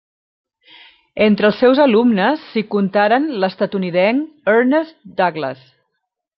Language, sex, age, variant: Catalan, female, 40-49, Central